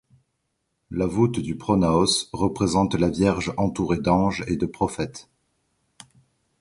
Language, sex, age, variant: French, male, 40-49, Français de métropole